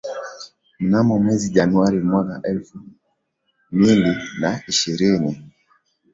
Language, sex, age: Swahili, male, 19-29